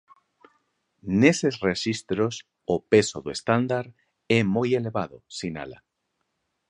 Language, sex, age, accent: Galician, male, 40-49, Normativo (estándar)